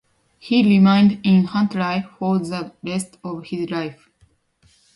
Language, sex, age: English, female, 19-29